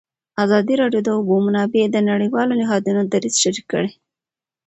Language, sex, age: Pashto, female, 19-29